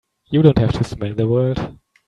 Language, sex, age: English, male, 19-29